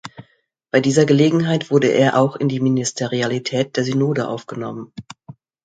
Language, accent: German, Deutschland Deutsch